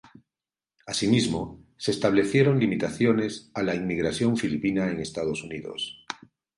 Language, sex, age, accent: Spanish, male, 50-59, Caribe: Cuba, Venezuela, Puerto Rico, República Dominicana, Panamá, Colombia caribeña, México caribeño, Costa del golfo de México